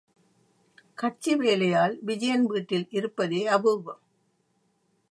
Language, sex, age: Tamil, female, 70-79